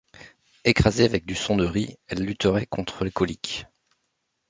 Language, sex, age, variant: French, male, 40-49, Français de métropole